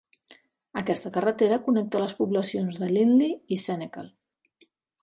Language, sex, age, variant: Catalan, female, 40-49, Central